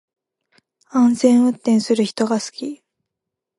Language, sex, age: Japanese, female, 19-29